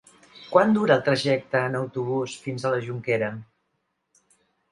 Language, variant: Catalan, Central